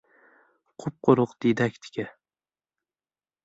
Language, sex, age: Uzbek, male, 19-29